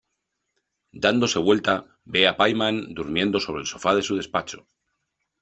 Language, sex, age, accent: Spanish, male, 40-49, España: Centro-Sur peninsular (Madrid, Toledo, Castilla-La Mancha)